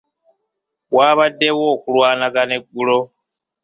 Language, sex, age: Ganda, male, 19-29